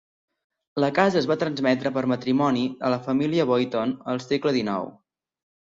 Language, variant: Catalan, Central